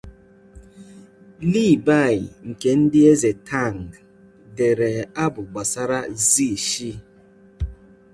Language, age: Igbo, 30-39